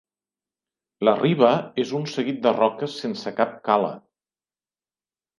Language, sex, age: Catalan, male, 40-49